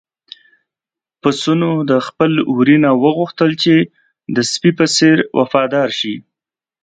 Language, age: Pashto, 30-39